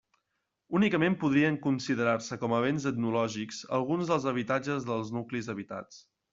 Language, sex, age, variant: Catalan, male, 19-29, Central